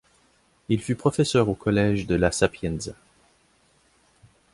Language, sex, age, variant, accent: French, male, 30-39, Français d'Amérique du Nord, Français du Canada